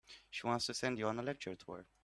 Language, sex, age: English, male, 19-29